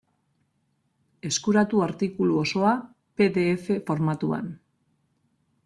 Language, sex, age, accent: Basque, female, 40-49, Mendebalekoa (Araba, Bizkaia, Gipuzkoako mendebaleko herri batzuk)